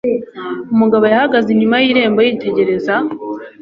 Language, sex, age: Kinyarwanda, female, under 19